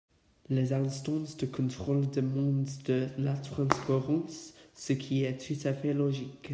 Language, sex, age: French, male, under 19